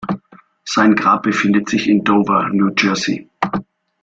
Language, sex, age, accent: German, male, 40-49, Deutschland Deutsch